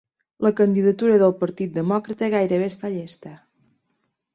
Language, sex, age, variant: Catalan, female, 40-49, Balear